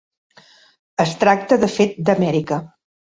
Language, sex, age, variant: Catalan, female, 60-69, Central